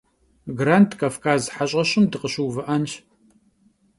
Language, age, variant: Kabardian, 40-49, Адыгэбзэ (Къэбэрдей, Кирил, псоми зэдай)